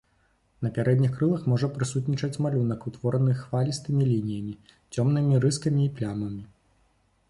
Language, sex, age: Belarusian, male, 19-29